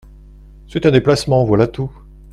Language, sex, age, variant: French, male, 60-69, Français de métropole